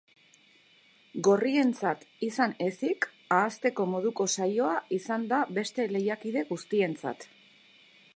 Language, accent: Basque, Erdialdekoa edo Nafarra (Gipuzkoa, Nafarroa)